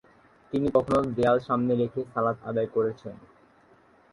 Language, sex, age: Bengali, male, under 19